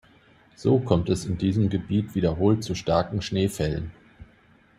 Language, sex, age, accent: German, male, 40-49, Deutschland Deutsch